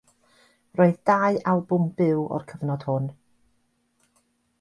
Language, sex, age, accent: Welsh, female, 60-69, Y Deyrnas Unedig Cymraeg